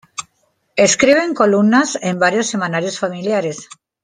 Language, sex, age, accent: Spanish, female, 40-49, España: Sur peninsular (Andalucia, Extremadura, Murcia)